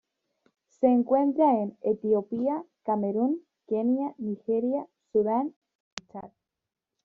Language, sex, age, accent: Spanish, female, under 19, España: Norte peninsular (Asturias, Castilla y León, Cantabria, País Vasco, Navarra, Aragón, La Rioja, Guadalajara, Cuenca)